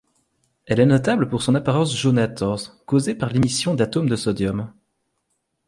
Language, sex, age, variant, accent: French, male, 30-39, Français d'Europe, Français de Belgique